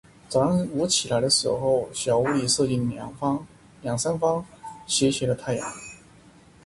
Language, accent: Chinese, 出生地：江苏省